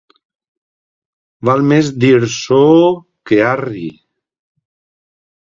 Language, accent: Catalan, valencià